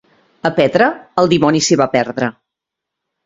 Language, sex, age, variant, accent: Catalan, female, 40-49, Central, Català central